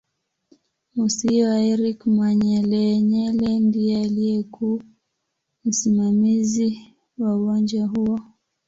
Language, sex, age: Swahili, female, 19-29